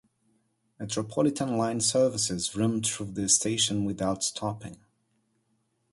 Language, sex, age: English, male, 30-39